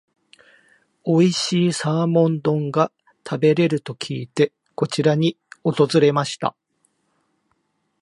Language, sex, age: Japanese, male, 50-59